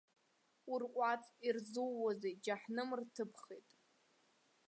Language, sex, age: Abkhazian, female, under 19